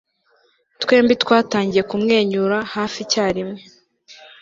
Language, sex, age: Kinyarwanda, female, 19-29